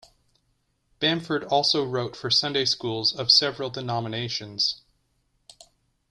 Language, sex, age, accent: English, male, 19-29, United States English